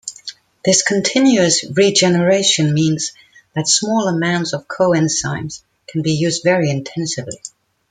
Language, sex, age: English, female, 50-59